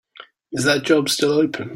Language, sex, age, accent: English, male, 30-39, Scottish English